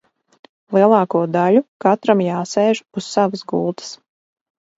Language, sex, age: Latvian, female, 40-49